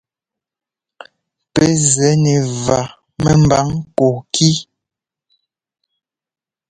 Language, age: Ngomba, 19-29